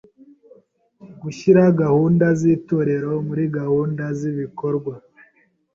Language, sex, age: Kinyarwanda, male, 19-29